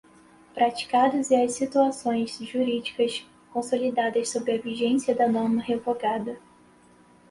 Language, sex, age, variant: Portuguese, female, 19-29, Portuguese (Brasil)